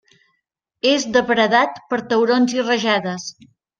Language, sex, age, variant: Catalan, female, 50-59, Central